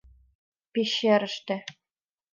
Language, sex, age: Mari, female, 19-29